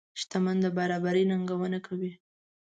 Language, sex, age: Pashto, female, 19-29